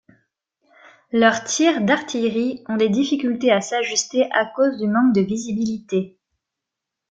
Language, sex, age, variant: French, female, 19-29, Français de métropole